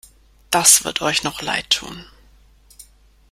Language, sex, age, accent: German, female, 30-39, Deutschland Deutsch